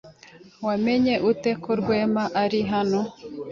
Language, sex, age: Kinyarwanda, female, 19-29